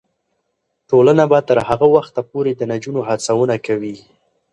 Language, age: Pashto, 19-29